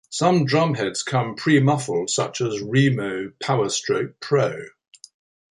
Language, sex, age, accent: English, male, 70-79, England English